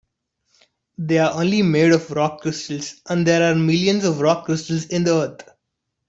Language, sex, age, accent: English, male, 19-29, India and South Asia (India, Pakistan, Sri Lanka)